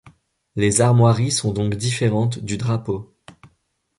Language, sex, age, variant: French, male, 19-29, Français de métropole